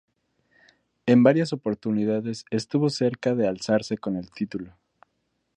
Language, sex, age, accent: Spanish, male, 19-29, México